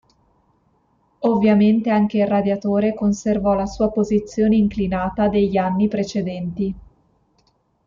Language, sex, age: Italian, female, 19-29